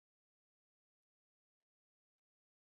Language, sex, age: Swahili, female, 19-29